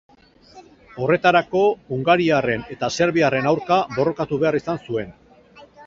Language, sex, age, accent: Basque, male, 50-59, Erdialdekoa edo Nafarra (Gipuzkoa, Nafarroa)